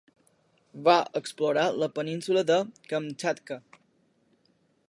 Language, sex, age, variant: Catalan, male, under 19, Balear